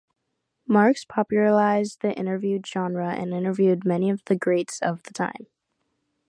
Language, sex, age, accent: English, female, under 19, United States English